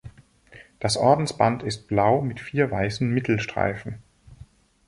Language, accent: German, Deutschland Deutsch